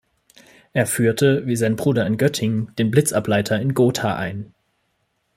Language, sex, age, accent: German, male, 19-29, Deutschland Deutsch